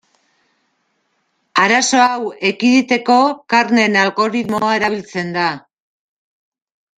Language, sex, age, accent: Basque, male, 19-29, Mendebalekoa (Araba, Bizkaia, Gipuzkoako mendebaleko herri batzuk)